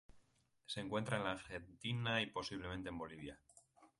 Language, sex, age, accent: Spanish, male, 30-39, España: Norte peninsular (Asturias, Castilla y León, Cantabria, País Vasco, Navarra, Aragón, La Rioja, Guadalajara, Cuenca)